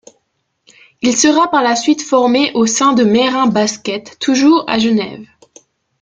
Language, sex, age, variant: French, female, 19-29, Français de métropole